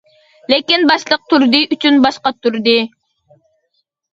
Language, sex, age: Uyghur, female, under 19